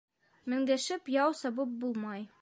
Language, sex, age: Bashkir, female, under 19